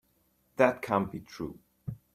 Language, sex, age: English, male, 19-29